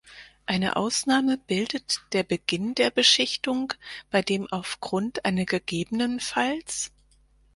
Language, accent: German, Deutschland Deutsch